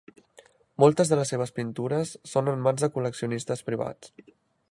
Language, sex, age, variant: Catalan, male, 19-29, Central